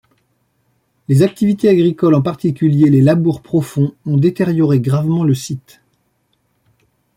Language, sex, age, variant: French, male, 40-49, Français de métropole